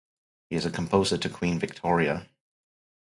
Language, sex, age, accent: English, male, 30-39, England English